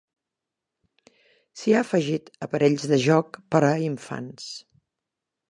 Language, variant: Catalan, Central